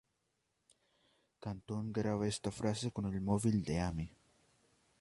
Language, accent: Spanish, Andino-Pacífico: Colombia, Perú, Ecuador, oeste de Bolivia y Venezuela andina